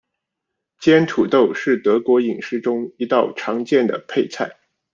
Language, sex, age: Chinese, male, 40-49